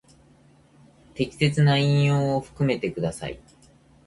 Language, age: Japanese, 30-39